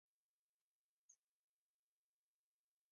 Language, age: English, 19-29